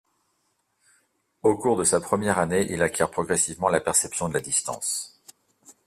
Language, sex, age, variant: French, male, 40-49, Français de métropole